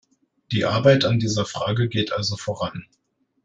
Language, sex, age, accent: German, male, 19-29, Deutschland Deutsch